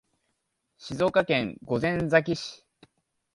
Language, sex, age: Japanese, male, 19-29